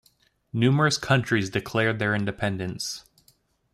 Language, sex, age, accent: English, male, 19-29, United States English